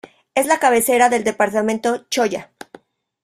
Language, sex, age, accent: Spanish, female, 40-49, México